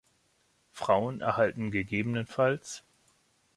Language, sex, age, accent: German, male, 40-49, Deutschland Deutsch